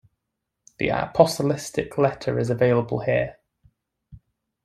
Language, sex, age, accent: English, male, 19-29, England English